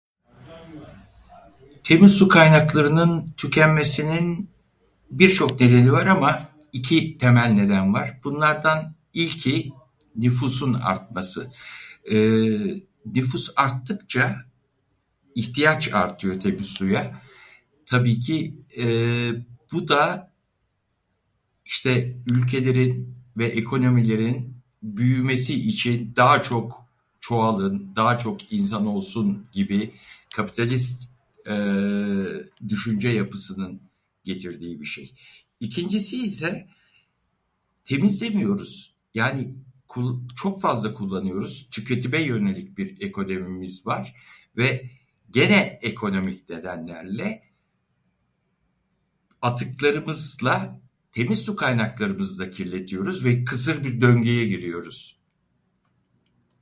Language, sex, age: Turkish, male, 60-69